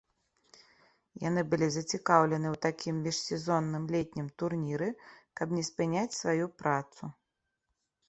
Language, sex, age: Belarusian, female, 30-39